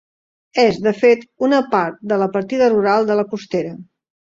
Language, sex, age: Catalan, female, 50-59